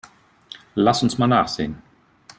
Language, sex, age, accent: German, male, 30-39, Deutschland Deutsch